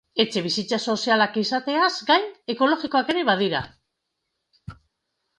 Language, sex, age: Basque, female, 50-59